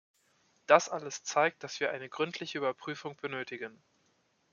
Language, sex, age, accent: German, male, 19-29, Deutschland Deutsch